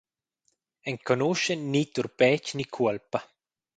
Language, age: Romansh, 30-39